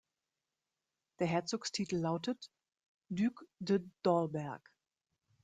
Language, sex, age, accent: German, female, 40-49, Deutschland Deutsch